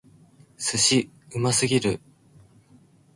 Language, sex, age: Japanese, male, 19-29